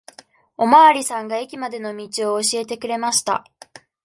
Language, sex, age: Japanese, female, 19-29